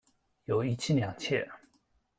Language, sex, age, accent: Chinese, male, 19-29, 出生地：江苏省